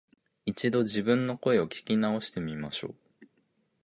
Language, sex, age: Japanese, male, 19-29